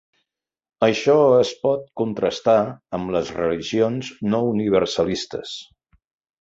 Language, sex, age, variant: Catalan, male, 60-69, Central